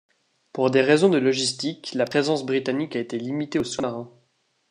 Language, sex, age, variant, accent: French, male, under 19, Français d'Europe, Français de Suisse